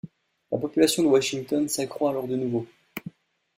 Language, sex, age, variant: French, male, 19-29, Français de métropole